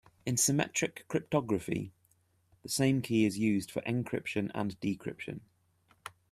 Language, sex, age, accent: English, male, 30-39, England English